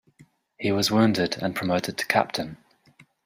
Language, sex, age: English, male, 30-39